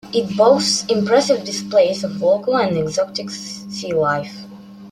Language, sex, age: English, male, 19-29